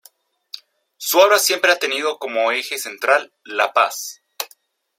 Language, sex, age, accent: Spanish, male, 19-29, México